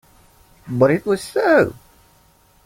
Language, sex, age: English, male, 19-29